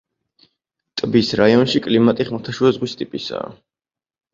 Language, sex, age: Georgian, male, 19-29